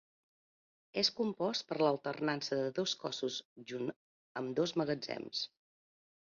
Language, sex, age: Catalan, female, 40-49